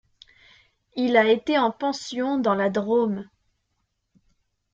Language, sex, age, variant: French, female, under 19, Français de métropole